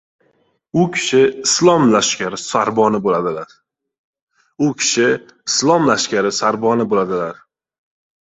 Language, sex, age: Uzbek, male, 19-29